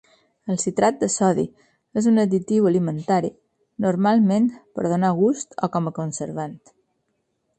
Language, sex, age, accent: Catalan, female, 40-49, mallorquí